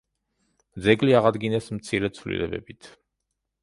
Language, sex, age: Georgian, male, 50-59